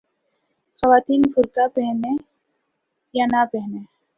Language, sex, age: Urdu, female, 19-29